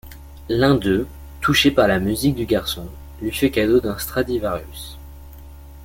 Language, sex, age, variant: French, male, under 19, Français de métropole